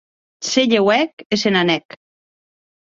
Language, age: Occitan, 50-59